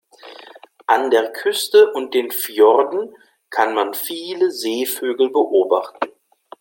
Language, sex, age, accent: German, male, 30-39, Deutschland Deutsch